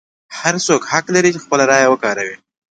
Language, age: Pashto, 30-39